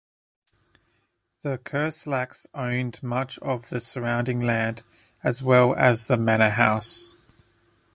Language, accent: English, Australian English